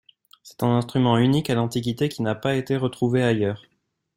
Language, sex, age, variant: French, male, 19-29, Français de métropole